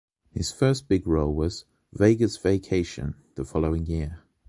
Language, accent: English, England English